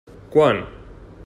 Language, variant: Catalan, Central